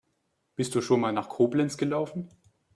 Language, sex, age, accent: German, male, 19-29, Deutschland Deutsch